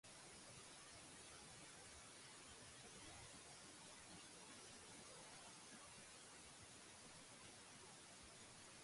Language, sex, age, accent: English, female, 19-29, England English